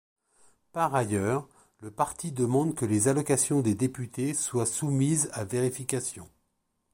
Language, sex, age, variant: French, male, 50-59, Français de métropole